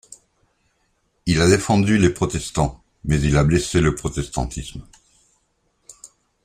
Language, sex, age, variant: French, male, 60-69, Français de métropole